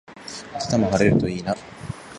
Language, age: Japanese, 19-29